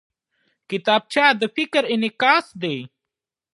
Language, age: Pashto, 19-29